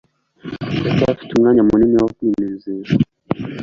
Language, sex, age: Kinyarwanda, male, 19-29